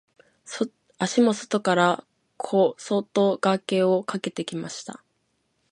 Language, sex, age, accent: Japanese, female, 19-29, 標準語